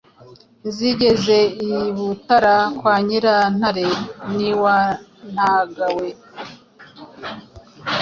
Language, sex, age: Kinyarwanda, female, 19-29